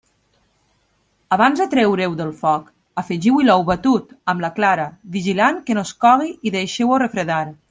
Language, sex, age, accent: Catalan, female, 30-39, valencià